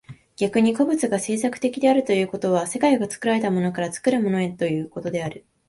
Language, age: Japanese, 19-29